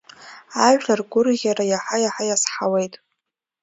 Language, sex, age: Abkhazian, female, under 19